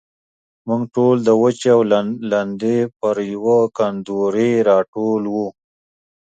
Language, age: Pashto, 30-39